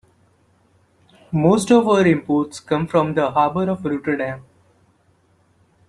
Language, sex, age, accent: English, male, 19-29, India and South Asia (India, Pakistan, Sri Lanka)